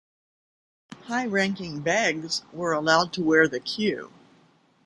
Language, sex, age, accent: English, female, 60-69, United States English